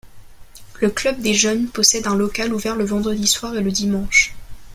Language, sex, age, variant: French, female, under 19, Français de métropole